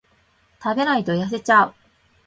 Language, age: Japanese, 50-59